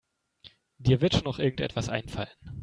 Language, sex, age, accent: German, male, 19-29, Deutschland Deutsch